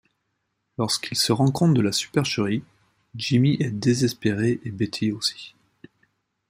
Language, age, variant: French, 30-39, Français de métropole